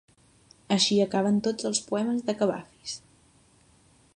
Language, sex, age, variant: Catalan, female, 19-29, Central